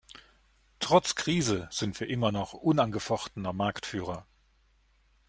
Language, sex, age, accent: German, male, 40-49, Deutschland Deutsch